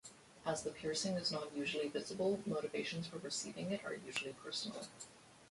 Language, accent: English, Canadian English